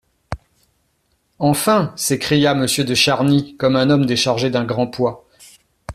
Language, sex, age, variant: French, male, 40-49, Français de métropole